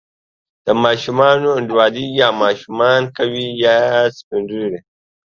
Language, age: Pashto, under 19